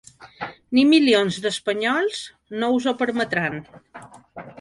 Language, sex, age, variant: Catalan, female, 40-49, Balear